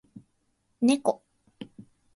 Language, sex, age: Japanese, female, 19-29